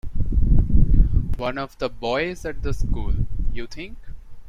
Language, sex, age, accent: English, male, 19-29, India and South Asia (India, Pakistan, Sri Lanka)